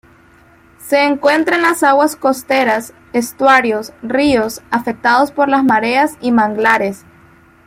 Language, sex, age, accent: Spanish, female, 19-29, América central